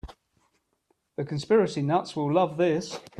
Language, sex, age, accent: English, male, 60-69, England English